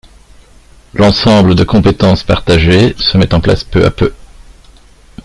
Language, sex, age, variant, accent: French, male, 50-59, Français d'Europe, Français de Belgique